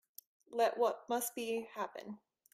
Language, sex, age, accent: English, female, 19-29, United States English